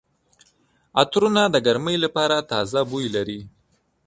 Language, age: Pashto, under 19